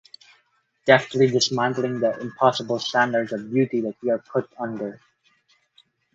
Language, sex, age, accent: English, male, 19-29, Filipino